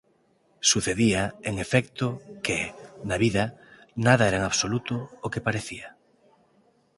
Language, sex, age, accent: Galician, male, 19-29, Normativo (estándar)